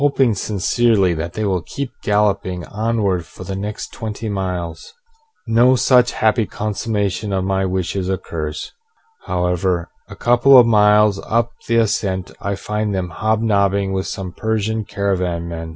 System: none